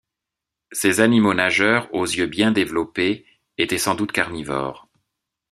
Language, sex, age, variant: French, male, 50-59, Français de métropole